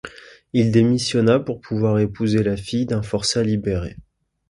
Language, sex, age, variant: French, male, 19-29, Français de métropole